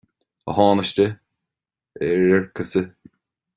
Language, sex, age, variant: Irish, male, 19-29, Gaeilge Chonnacht